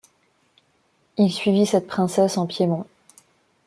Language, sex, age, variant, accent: French, female, 30-39, Français d'Afrique subsaharienne et des îles africaines, Français de Madagascar